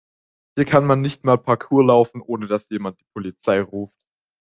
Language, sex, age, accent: German, male, under 19, Deutschland Deutsch